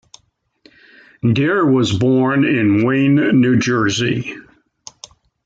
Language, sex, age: English, male, 80-89